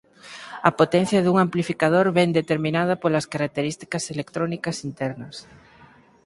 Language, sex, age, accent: Galician, male, 19-29, Central (gheada)